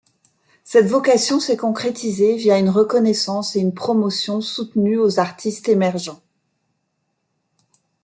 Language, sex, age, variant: French, female, 50-59, Français de métropole